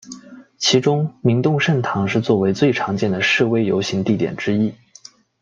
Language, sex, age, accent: Chinese, male, 19-29, 出生地：广东省